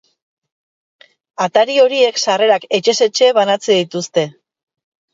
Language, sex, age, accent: Basque, female, 40-49, Erdialdekoa edo Nafarra (Gipuzkoa, Nafarroa)